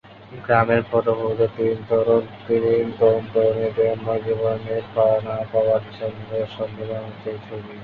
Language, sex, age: Bengali, male, under 19